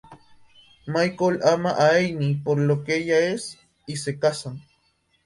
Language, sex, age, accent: Spanish, male, under 19, Andino-Pacífico: Colombia, Perú, Ecuador, oeste de Bolivia y Venezuela andina